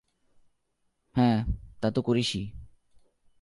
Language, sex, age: Bengali, male, 19-29